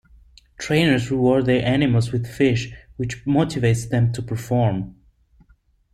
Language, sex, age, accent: English, male, 30-39, United States English